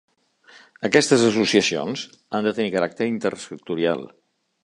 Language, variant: Catalan, Central